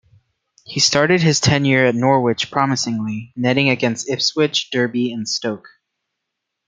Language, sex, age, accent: English, male, 19-29, United States English